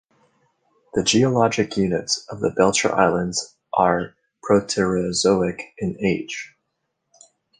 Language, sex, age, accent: English, male, 30-39, United States English